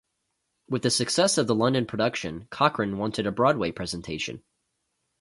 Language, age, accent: English, 19-29, United States English